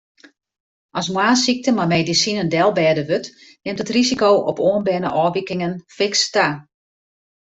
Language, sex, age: Western Frisian, female, 50-59